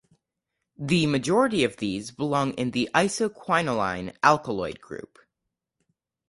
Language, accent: English, United States English